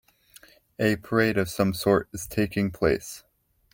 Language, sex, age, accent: English, male, 19-29, United States English